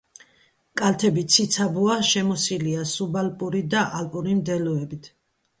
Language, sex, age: Georgian, female, 50-59